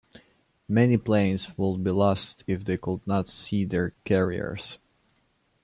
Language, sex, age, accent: English, male, 19-29, England English